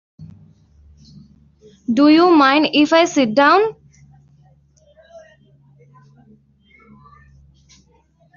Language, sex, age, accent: English, female, under 19, India and South Asia (India, Pakistan, Sri Lanka)